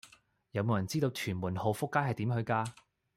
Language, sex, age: Cantonese, male, 19-29